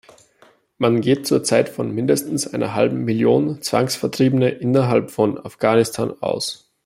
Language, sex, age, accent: German, male, 19-29, Österreichisches Deutsch